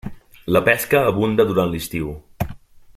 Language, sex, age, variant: Catalan, male, 30-39, Central